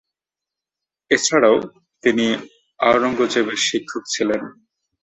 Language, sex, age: Bengali, male, 19-29